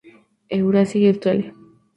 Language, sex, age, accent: Spanish, female, 19-29, México